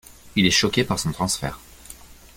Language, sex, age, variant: French, male, 19-29, Français de métropole